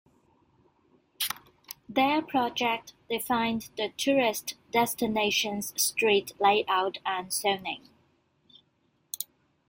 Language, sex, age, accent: English, female, 30-39, Hong Kong English